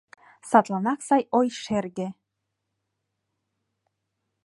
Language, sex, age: Mari, female, 19-29